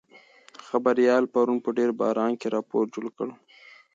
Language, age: Pashto, 19-29